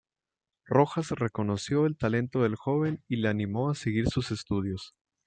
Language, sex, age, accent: Spanish, male, 19-29, México